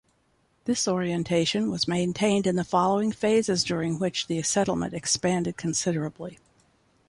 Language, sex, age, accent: English, female, 70-79, United States English